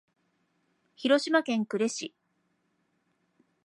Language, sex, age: Japanese, female, 50-59